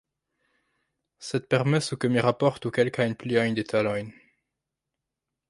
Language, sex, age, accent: Esperanto, male, under 19, Internacia